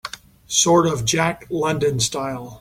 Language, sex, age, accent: English, male, 50-59, United States English